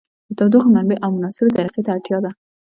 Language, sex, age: Pashto, female, under 19